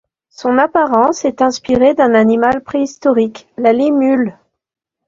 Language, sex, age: French, female, 50-59